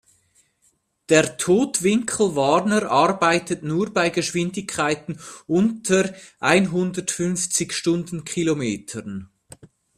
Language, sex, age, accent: German, male, 40-49, Schweizerdeutsch